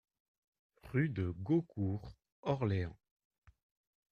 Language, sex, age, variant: French, male, 30-39, Français de métropole